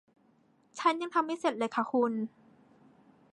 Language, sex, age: Thai, female, 19-29